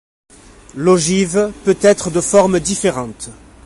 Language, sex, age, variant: French, male, 40-49, Français de métropole